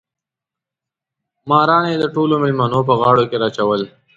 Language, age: Pashto, 19-29